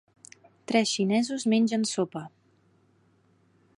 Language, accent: Catalan, central; nord-occidental